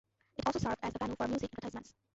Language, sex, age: English, female, 19-29